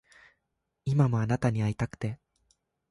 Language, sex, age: Japanese, male, under 19